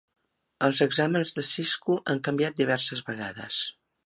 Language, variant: Catalan, Central